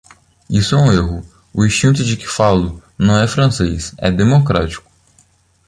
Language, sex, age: Portuguese, male, 19-29